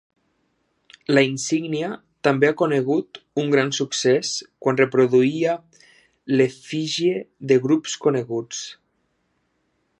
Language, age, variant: Catalan, 30-39, Septentrional